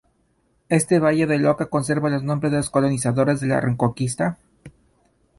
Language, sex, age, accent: Spanish, male, 19-29, Andino-Pacífico: Colombia, Perú, Ecuador, oeste de Bolivia y Venezuela andina